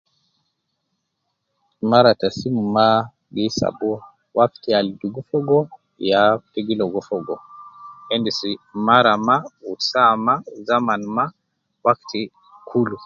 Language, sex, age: Nubi, male, 50-59